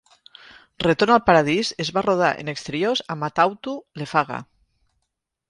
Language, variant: Catalan, Nord-Occidental